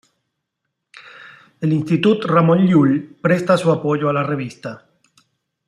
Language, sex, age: Spanish, male, 50-59